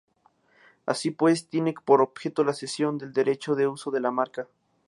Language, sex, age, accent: Spanish, male, 19-29, México